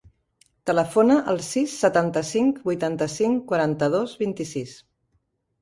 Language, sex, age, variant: Catalan, female, 40-49, Central